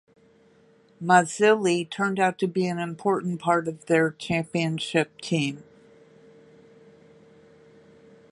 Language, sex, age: English, female, 60-69